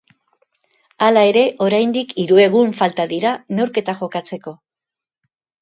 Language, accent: Basque, Mendebalekoa (Araba, Bizkaia, Gipuzkoako mendebaleko herri batzuk)